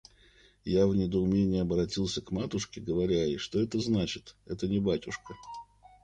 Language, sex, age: Russian, male, 40-49